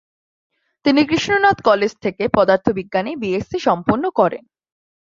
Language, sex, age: Bengali, female, 19-29